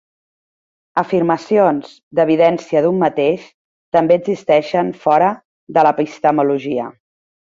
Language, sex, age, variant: Catalan, female, 40-49, Central